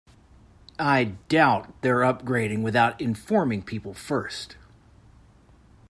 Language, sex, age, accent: English, male, 50-59, United States English